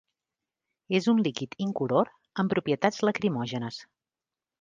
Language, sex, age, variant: Catalan, female, 40-49, Central